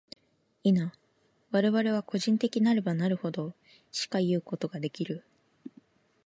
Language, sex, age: Japanese, female, 19-29